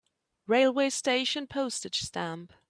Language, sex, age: English, female, 40-49